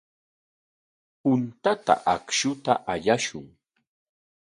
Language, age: Corongo Ancash Quechua, 50-59